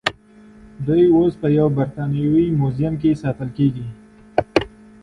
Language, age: English, 19-29